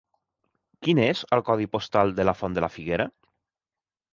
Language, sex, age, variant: Catalan, male, 30-39, Central